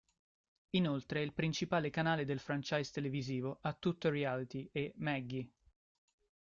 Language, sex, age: Italian, male, 30-39